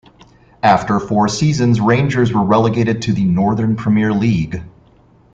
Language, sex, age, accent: English, male, 30-39, United States English